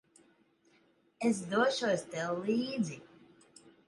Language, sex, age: Latvian, female, 30-39